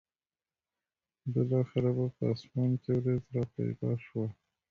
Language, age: Pashto, 19-29